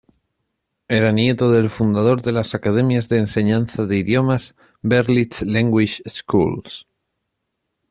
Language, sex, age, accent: Spanish, male, 19-29, España: Sur peninsular (Andalucia, Extremadura, Murcia)